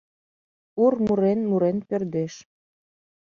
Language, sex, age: Mari, female, 30-39